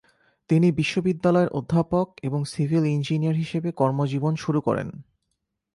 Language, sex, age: Bengali, male, 19-29